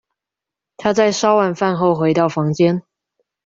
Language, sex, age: Chinese, female, under 19